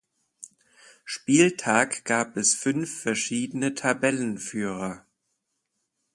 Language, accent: German, Deutschland Deutsch